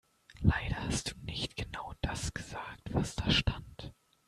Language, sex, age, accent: German, male, 19-29, Deutschland Deutsch